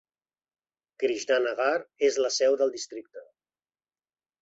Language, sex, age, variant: Catalan, male, 40-49, Central